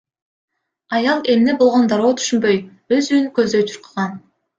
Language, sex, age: Kyrgyz, female, 19-29